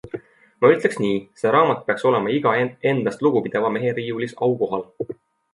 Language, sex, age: Estonian, male, 19-29